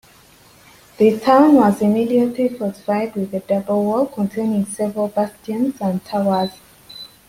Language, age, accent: English, 19-29, United States English